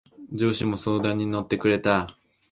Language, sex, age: Japanese, male, under 19